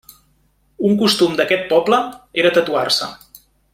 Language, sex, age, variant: Catalan, male, 30-39, Central